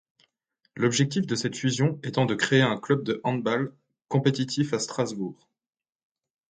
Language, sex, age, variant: French, male, 19-29, Français de métropole